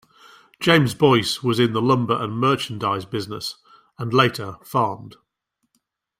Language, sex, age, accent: English, male, 50-59, England English